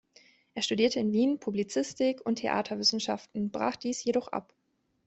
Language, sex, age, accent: German, female, 19-29, Deutschland Deutsch